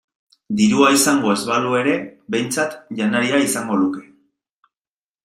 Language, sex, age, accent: Basque, male, 30-39, Mendebalekoa (Araba, Bizkaia, Gipuzkoako mendebaleko herri batzuk)